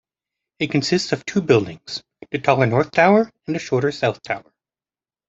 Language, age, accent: English, 30-39, Canadian English